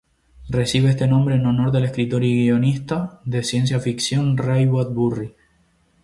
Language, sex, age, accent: Spanish, male, 19-29, España: Islas Canarias